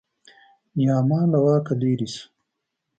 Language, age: Pashto, 40-49